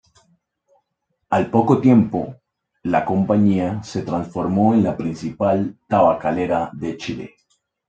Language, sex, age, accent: Spanish, male, 19-29, Andino-Pacífico: Colombia, Perú, Ecuador, oeste de Bolivia y Venezuela andina